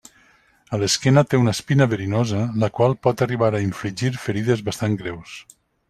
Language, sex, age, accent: Catalan, male, 50-59, valencià